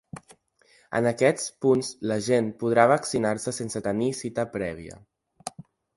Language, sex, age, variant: Catalan, male, under 19, Central